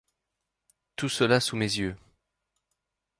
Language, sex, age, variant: French, male, 30-39, Français de métropole